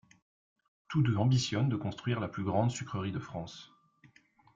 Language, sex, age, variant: French, male, 30-39, Français de métropole